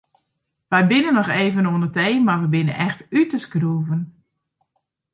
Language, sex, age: Western Frisian, female, 40-49